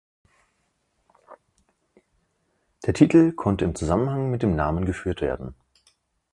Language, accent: German, Deutschland Deutsch